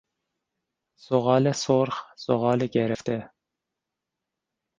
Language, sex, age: Persian, male, 30-39